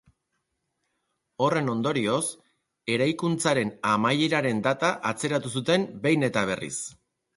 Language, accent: Basque, Erdialdekoa edo Nafarra (Gipuzkoa, Nafarroa)